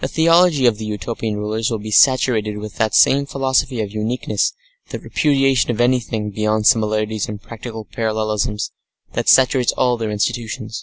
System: none